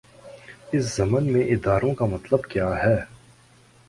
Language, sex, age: Urdu, male, 19-29